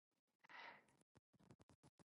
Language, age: English, 19-29